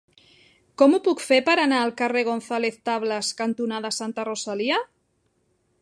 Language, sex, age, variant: Catalan, female, 40-49, Central